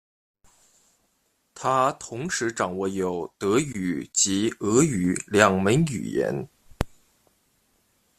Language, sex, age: Chinese, male, 19-29